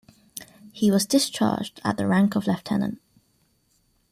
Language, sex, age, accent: English, female, 19-29, England English